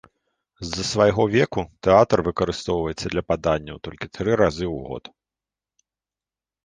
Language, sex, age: Belarusian, male, 30-39